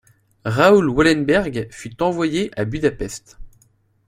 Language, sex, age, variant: French, male, 19-29, Français de métropole